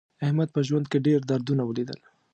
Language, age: Pashto, 30-39